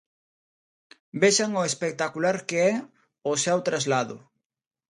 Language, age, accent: Galician, 19-29, Normativo (estándar)